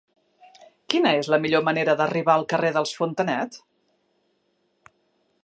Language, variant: Catalan, Central